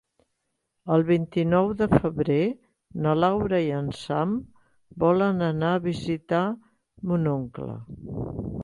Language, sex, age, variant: Catalan, female, 60-69, Central